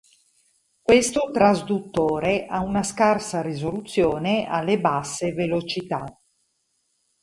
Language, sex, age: Italian, female, 40-49